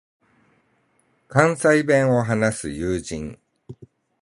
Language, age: Japanese, 40-49